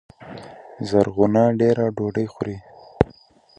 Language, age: Pashto, 19-29